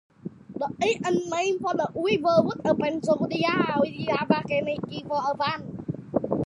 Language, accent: English, Filipino